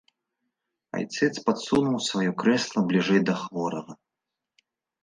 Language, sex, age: Belarusian, male, 19-29